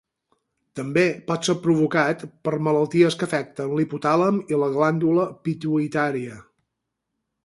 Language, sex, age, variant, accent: Catalan, male, 50-59, Balear, menorquí